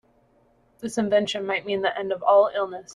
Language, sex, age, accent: English, female, 30-39, United States English